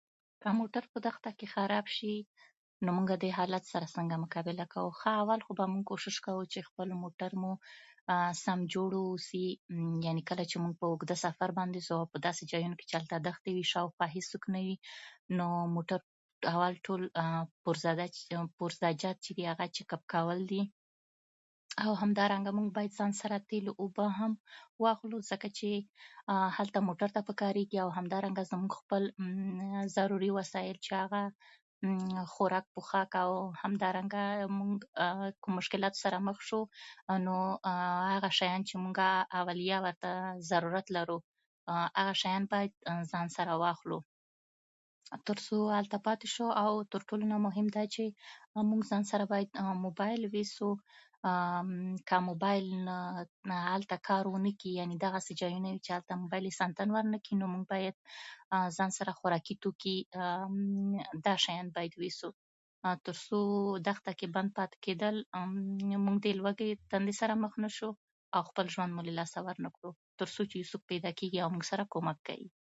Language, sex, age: Pashto, female, 30-39